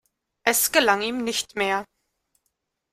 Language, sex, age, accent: German, female, 19-29, Deutschland Deutsch